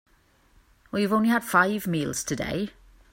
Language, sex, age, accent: English, female, 30-39, England English